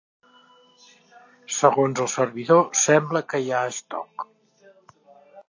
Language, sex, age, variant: Catalan, male, 60-69, Central